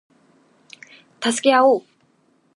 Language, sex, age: Japanese, female, 19-29